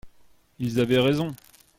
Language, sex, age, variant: French, male, 40-49, Français de métropole